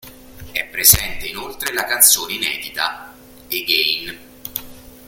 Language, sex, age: Italian, male, 40-49